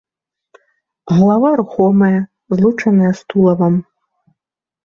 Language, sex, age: Belarusian, female, 19-29